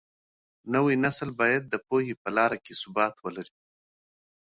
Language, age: Pashto, 40-49